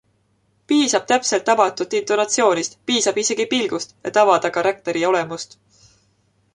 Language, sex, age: Estonian, female, 19-29